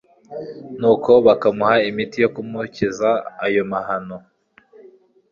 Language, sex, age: Kinyarwanda, male, 19-29